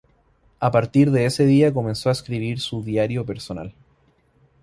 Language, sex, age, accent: Spanish, male, 19-29, Chileno: Chile, Cuyo